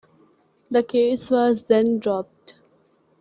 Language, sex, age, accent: English, female, 19-29, India and South Asia (India, Pakistan, Sri Lanka)